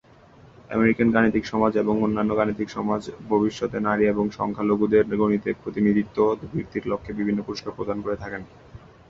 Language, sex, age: Bengali, male, 19-29